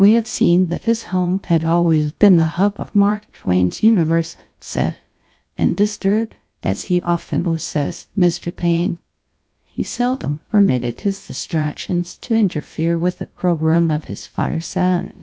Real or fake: fake